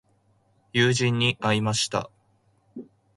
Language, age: Japanese, 19-29